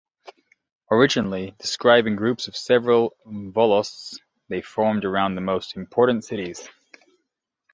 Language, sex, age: English, male, 30-39